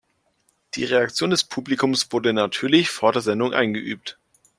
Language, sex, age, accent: German, male, 19-29, Deutschland Deutsch